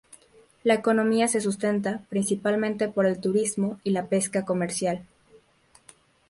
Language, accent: Spanish, México